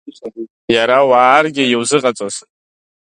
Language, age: Abkhazian, under 19